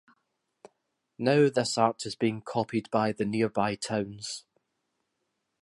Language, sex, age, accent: English, male, 30-39, Scottish English